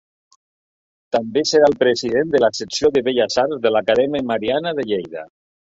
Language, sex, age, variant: Catalan, male, 60-69, Central